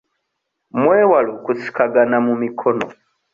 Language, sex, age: Ganda, male, 30-39